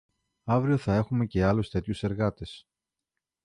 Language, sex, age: Greek, male, 40-49